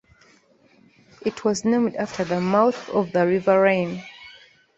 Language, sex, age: English, female, 19-29